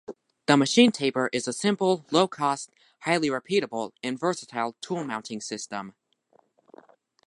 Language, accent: English, United States English